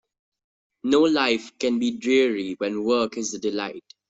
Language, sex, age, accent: English, male, under 19, India and South Asia (India, Pakistan, Sri Lanka)